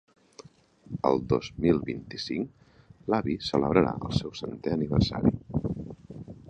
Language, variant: Catalan, Nord-Occidental